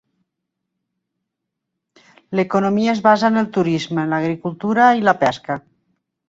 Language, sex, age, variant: Catalan, female, 50-59, Nord-Occidental